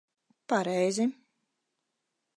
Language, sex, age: Latvian, female, 30-39